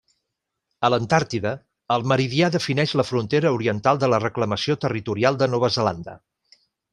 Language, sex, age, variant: Catalan, male, 40-49, Central